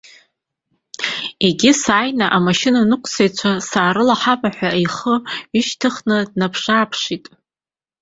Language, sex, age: Abkhazian, female, 30-39